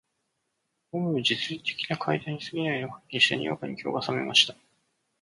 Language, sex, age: Japanese, male, 30-39